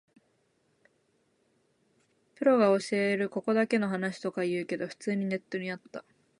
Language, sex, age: Japanese, female, 19-29